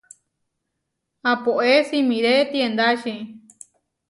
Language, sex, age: Huarijio, female, 19-29